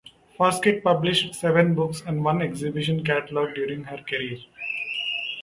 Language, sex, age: English, male, 40-49